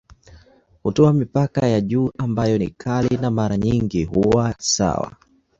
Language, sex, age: Swahili, male, 19-29